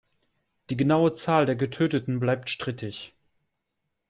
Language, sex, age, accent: German, male, 30-39, Deutschland Deutsch